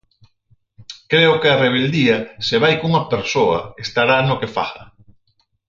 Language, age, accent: Galician, 50-59, Atlántico (seseo e gheada)